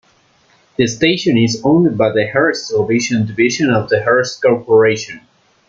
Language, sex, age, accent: English, male, 19-29, United States English